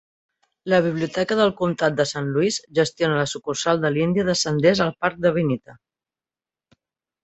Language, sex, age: Catalan, female, 30-39